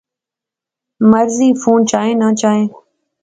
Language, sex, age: Pahari-Potwari, female, 19-29